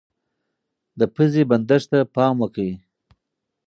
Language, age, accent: Pashto, 30-39, کندهارۍ لهجه